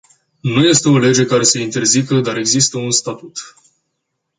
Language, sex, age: Romanian, male, 19-29